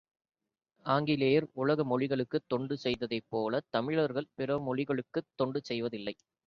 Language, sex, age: Tamil, male, 19-29